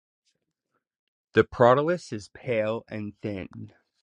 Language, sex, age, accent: English, male, 19-29, United States English